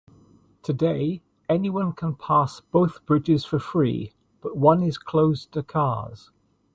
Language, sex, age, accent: English, male, 60-69, Welsh English